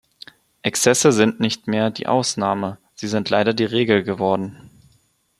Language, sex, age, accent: German, male, 19-29, Deutschland Deutsch